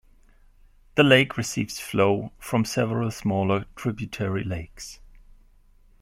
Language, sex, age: English, male, 40-49